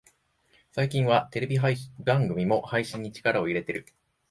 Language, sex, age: Japanese, male, 40-49